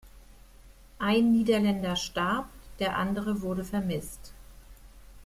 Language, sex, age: German, female, 50-59